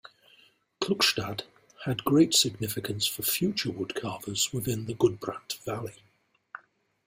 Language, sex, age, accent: English, male, 50-59, England English